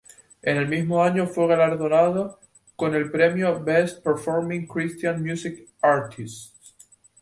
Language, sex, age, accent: Spanish, male, 19-29, España: Islas Canarias